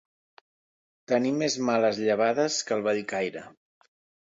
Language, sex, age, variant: Catalan, male, 30-39, Central